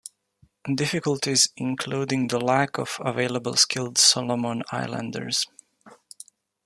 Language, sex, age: English, male, 19-29